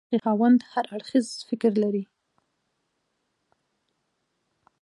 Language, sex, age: Pashto, female, 19-29